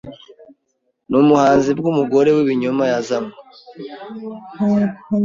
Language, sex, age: Kinyarwanda, male, 19-29